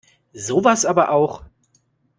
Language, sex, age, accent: German, male, 19-29, Deutschland Deutsch